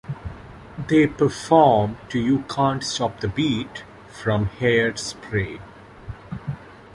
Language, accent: English, India and South Asia (India, Pakistan, Sri Lanka)